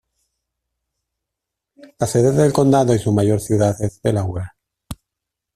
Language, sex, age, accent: Spanish, male, 40-49, España: Centro-Sur peninsular (Madrid, Toledo, Castilla-La Mancha)